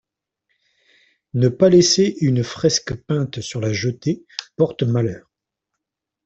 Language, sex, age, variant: French, male, 40-49, Français de métropole